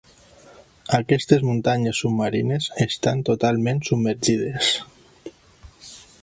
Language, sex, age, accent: Catalan, male, 40-49, valencià